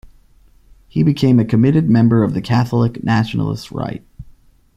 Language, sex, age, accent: English, male, 30-39, United States English